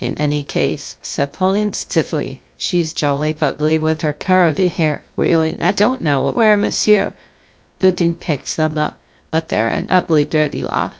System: TTS, GlowTTS